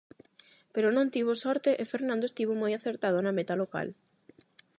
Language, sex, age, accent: Galician, female, 19-29, Atlántico (seseo e gheada); Normativo (estándar); Neofalante